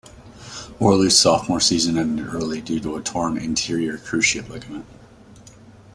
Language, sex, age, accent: English, male, 30-39, United States English